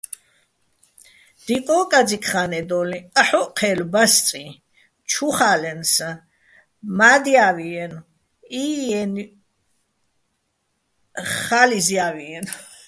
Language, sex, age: Bats, female, 60-69